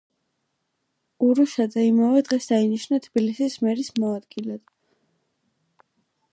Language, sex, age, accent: Georgian, female, under 19, მშვიდი